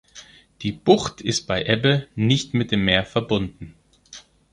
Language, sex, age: German, male, 30-39